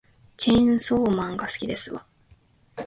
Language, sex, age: Japanese, female, 19-29